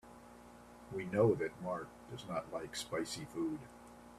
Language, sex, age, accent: English, male, 70-79, United States English